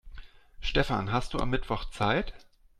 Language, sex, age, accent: German, male, 40-49, Deutschland Deutsch